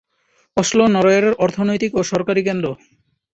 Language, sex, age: Bengali, male, 19-29